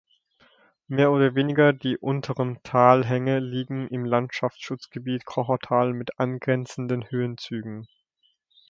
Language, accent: German, Deutschland Deutsch